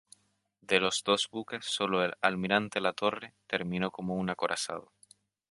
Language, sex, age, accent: Spanish, male, 19-29, España: Islas Canarias